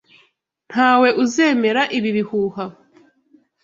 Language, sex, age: Kinyarwanda, female, 19-29